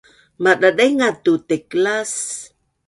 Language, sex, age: Bunun, female, 60-69